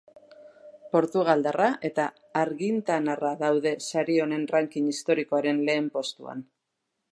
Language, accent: Basque, Mendebalekoa (Araba, Bizkaia, Gipuzkoako mendebaleko herri batzuk)